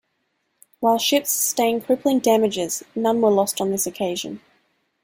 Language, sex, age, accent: English, female, 19-29, Australian English